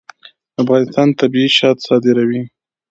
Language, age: Pashto, 19-29